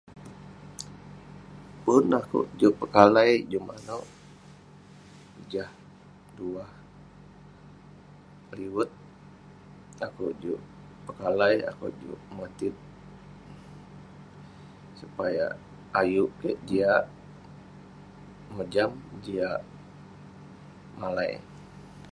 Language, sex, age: Western Penan, male, 19-29